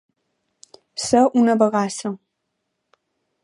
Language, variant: Catalan, Balear